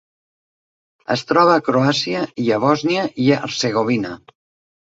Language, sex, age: Catalan, female, 60-69